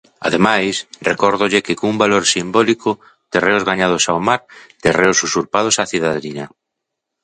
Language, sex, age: Galician, male, 40-49